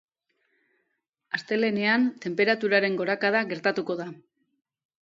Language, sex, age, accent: Basque, female, 40-49, Erdialdekoa edo Nafarra (Gipuzkoa, Nafarroa)